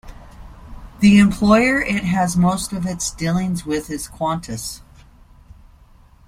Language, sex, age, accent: English, female, 50-59, United States English